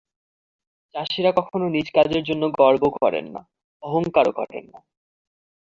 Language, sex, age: Bengali, male, under 19